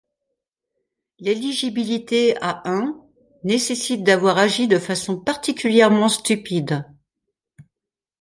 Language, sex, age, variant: French, female, 50-59, Français de métropole